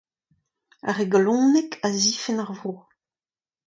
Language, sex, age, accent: Breton, female, 40-49, Kerneveg